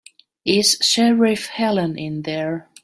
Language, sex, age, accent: English, female, 19-29, England English